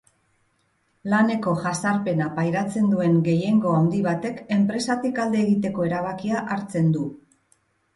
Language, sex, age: Basque, female, 40-49